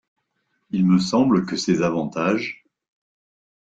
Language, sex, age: French, male, 60-69